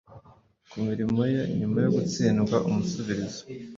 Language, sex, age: Kinyarwanda, male, 19-29